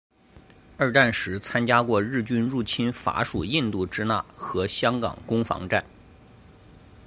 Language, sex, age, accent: Chinese, male, 30-39, 出生地：河南省